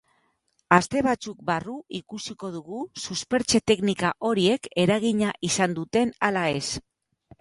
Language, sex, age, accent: Basque, female, 50-59, Mendebalekoa (Araba, Bizkaia, Gipuzkoako mendebaleko herri batzuk)